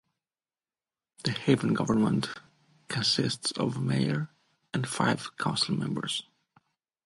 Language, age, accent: English, 30-39, Eastern European